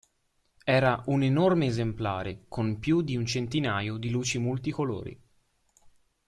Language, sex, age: Italian, male, under 19